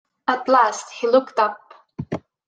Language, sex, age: English, female, 19-29